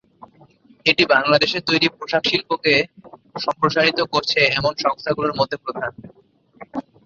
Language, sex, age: Bengali, male, 19-29